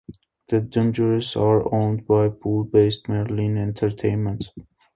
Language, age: English, 19-29